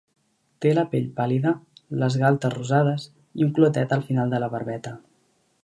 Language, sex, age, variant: Catalan, male, under 19, Central